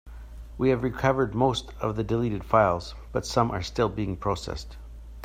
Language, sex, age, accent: English, male, 50-59, Canadian English